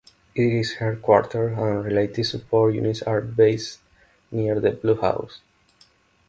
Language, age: English, 19-29